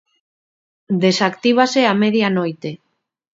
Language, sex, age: Galician, female, 30-39